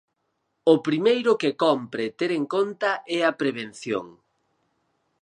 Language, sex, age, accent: Galician, male, 50-59, Oriental (común en zona oriental)